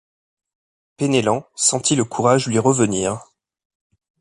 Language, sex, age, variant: French, male, 30-39, Français de métropole